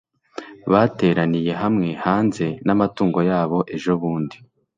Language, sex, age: Kinyarwanda, male, 19-29